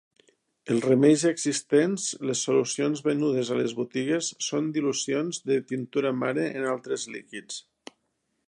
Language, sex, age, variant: Catalan, male, 50-59, Septentrional